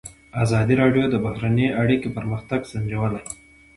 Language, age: Pashto, 19-29